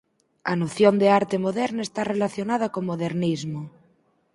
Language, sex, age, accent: Galician, female, 19-29, Normativo (estándar)